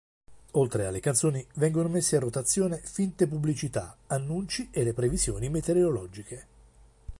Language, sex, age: Italian, male, 50-59